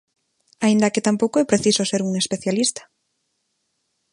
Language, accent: Galician, Neofalante